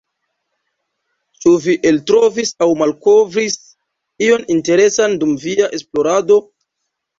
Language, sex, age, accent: Esperanto, male, 19-29, Internacia